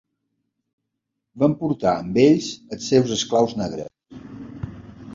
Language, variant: Catalan, Balear